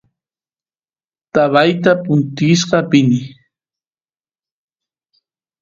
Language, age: Santiago del Estero Quichua, 40-49